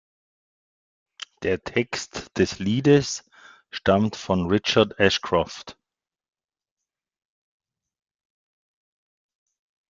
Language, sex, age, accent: German, male, 50-59, Österreichisches Deutsch